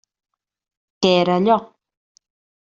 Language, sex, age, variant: Catalan, female, 30-39, Central